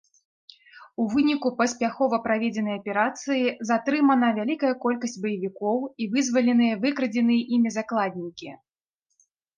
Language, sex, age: Belarusian, female, 30-39